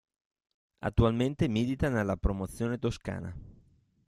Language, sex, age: Italian, male, 30-39